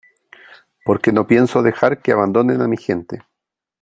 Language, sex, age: Spanish, male, 50-59